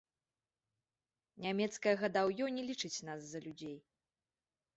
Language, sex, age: Belarusian, female, 30-39